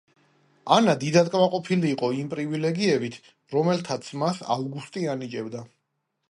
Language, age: Georgian, 40-49